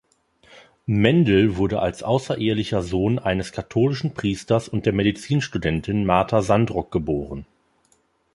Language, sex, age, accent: German, male, 30-39, Deutschland Deutsch